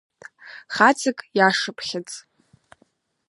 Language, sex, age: Abkhazian, female, under 19